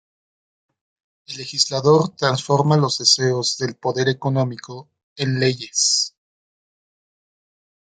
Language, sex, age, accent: Spanish, male, 40-49, México